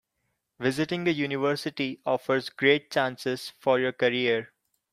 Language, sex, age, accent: English, male, 19-29, India and South Asia (India, Pakistan, Sri Lanka)